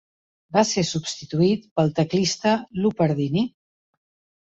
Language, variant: Catalan, Central